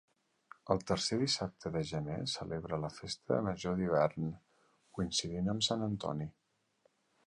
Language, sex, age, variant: Catalan, male, 40-49, Central